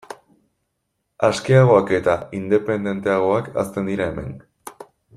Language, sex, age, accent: Basque, male, 19-29, Erdialdekoa edo Nafarra (Gipuzkoa, Nafarroa)